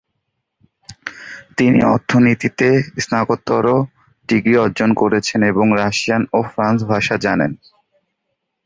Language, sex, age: Bengali, male, 19-29